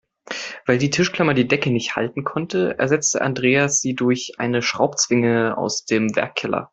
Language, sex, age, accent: German, male, 19-29, Deutschland Deutsch